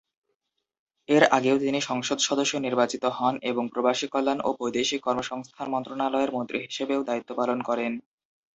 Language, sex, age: Bengali, male, 19-29